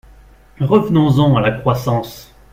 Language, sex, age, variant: French, male, 30-39, Français de métropole